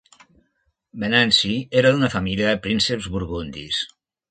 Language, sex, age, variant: Catalan, male, 60-69, Nord-Occidental